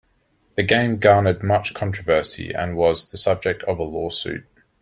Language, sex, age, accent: English, male, 19-29, Australian English